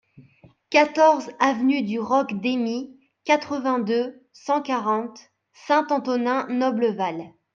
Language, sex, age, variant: French, male, 30-39, Français de métropole